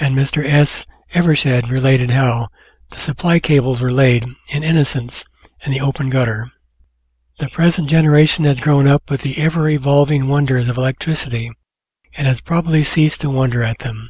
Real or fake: real